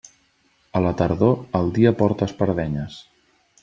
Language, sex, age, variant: Catalan, male, 30-39, Central